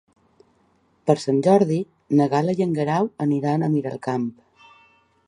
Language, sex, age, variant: Catalan, female, 40-49, Balear